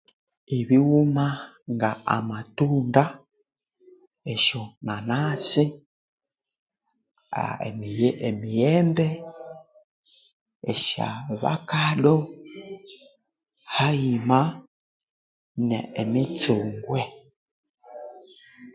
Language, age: Konzo, 19-29